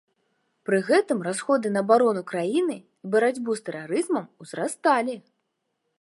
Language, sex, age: Belarusian, female, 30-39